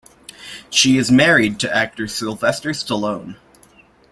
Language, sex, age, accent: English, male, under 19, Canadian English